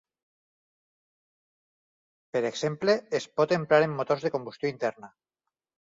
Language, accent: Catalan, valencià